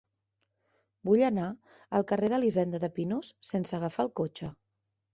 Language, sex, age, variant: Catalan, female, 30-39, Central